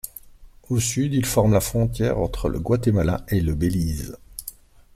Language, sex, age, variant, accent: French, male, 30-39, Français d'Europe, Français de Belgique